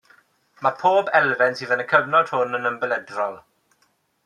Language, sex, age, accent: Welsh, male, 19-29, Y Deyrnas Unedig Cymraeg